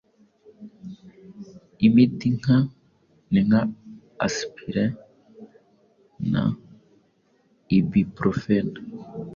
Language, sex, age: Kinyarwanda, male, 19-29